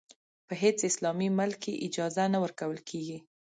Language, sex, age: Pashto, female, 19-29